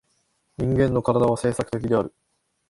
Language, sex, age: Japanese, male, 19-29